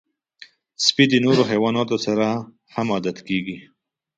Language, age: Pashto, 30-39